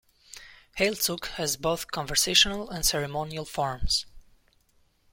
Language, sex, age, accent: English, male, 19-29, United States English